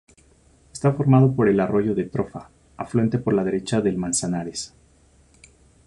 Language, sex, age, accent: Spanish, male, 30-39, México